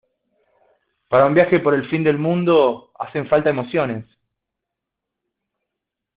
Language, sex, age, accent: Spanish, male, 40-49, Rioplatense: Argentina, Uruguay, este de Bolivia, Paraguay